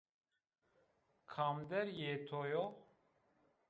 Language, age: Zaza, 30-39